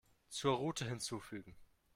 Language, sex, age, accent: German, male, 19-29, Deutschland Deutsch